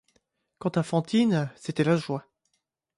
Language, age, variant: French, 19-29, Français de métropole